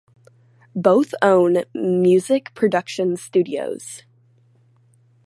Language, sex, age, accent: English, female, under 19, United States English